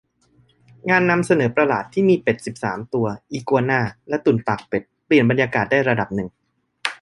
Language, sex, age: Thai, male, 30-39